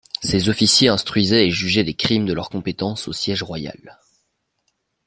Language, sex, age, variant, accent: French, male, under 19, Français d'Europe, Français de Belgique